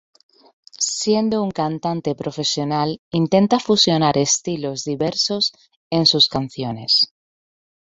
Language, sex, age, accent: Spanish, female, 30-39, España: Centro-Sur peninsular (Madrid, Toledo, Castilla-La Mancha)